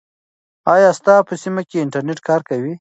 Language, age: Pashto, 19-29